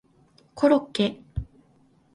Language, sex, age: Japanese, female, 19-29